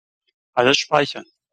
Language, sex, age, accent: German, male, 30-39, Deutschland Deutsch